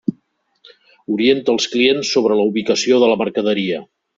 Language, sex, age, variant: Catalan, male, 60-69, Central